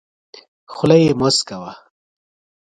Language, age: Pashto, 30-39